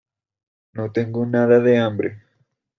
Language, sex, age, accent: Spanish, male, under 19, Andino-Pacífico: Colombia, Perú, Ecuador, oeste de Bolivia y Venezuela andina